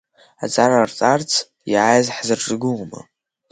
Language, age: Abkhazian, under 19